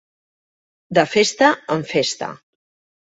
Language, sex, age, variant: Catalan, female, 50-59, Central